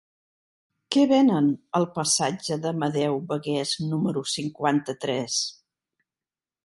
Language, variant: Catalan, Central